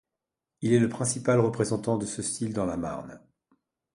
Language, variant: French, Français de métropole